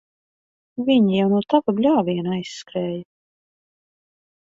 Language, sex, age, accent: Latvian, female, 40-49, Riga